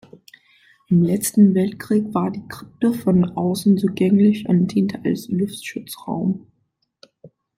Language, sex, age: German, female, 19-29